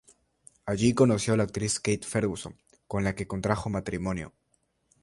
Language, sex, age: Spanish, male, 19-29